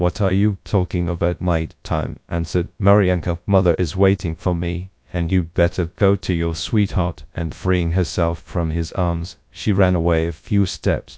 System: TTS, GradTTS